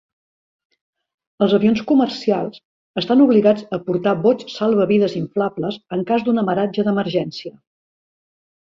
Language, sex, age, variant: Catalan, female, 60-69, Central